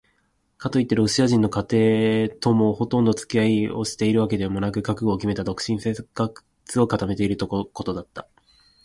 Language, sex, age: Japanese, male, 19-29